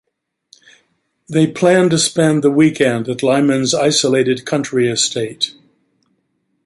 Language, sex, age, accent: English, male, 80-89, United States English